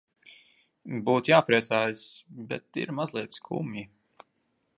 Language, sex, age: Latvian, male, 19-29